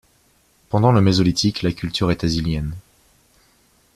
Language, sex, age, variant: French, male, 19-29, Français de métropole